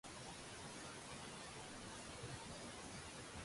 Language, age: Cantonese, 19-29